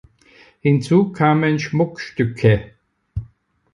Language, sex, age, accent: German, male, 70-79, Österreichisches Deutsch